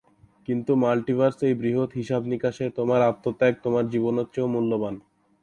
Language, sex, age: Bengali, male, 19-29